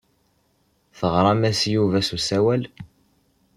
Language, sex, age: Kabyle, male, under 19